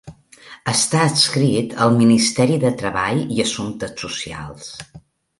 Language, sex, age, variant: Catalan, female, 40-49, Balear